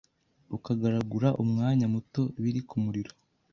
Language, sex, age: Kinyarwanda, male, 30-39